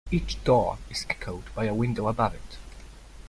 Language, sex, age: English, male, 19-29